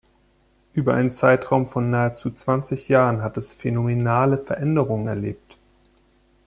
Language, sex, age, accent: German, male, 30-39, Deutschland Deutsch